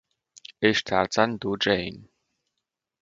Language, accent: German, Polnisch Deutsch